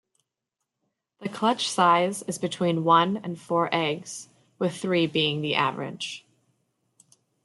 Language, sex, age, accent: English, female, 19-29, United States English